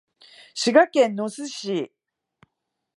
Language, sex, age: Japanese, female, 50-59